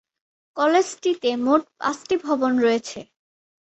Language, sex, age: Bengali, female, 19-29